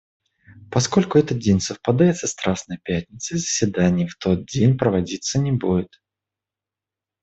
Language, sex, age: Russian, male, 19-29